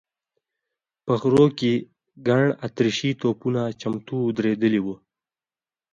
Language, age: Pashto, under 19